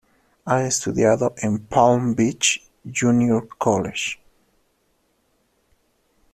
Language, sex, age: Spanish, male, 19-29